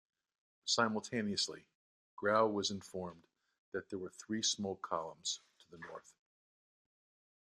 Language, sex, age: English, male, 60-69